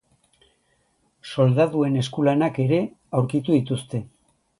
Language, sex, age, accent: Basque, male, 50-59, Erdialdekoa edo Nafarra (Gipuzkoa, Nafarroa)